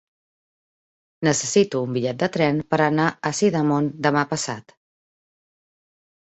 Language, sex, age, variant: Catalan, female, 40-49, Central